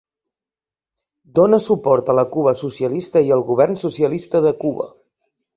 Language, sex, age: Catalan, male, 30-39